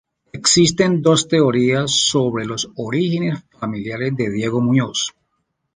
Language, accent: Spanish, Andino-Pacífico: Colombia, Perú, Ecuador, oeste de Bolivia y Venezuela andina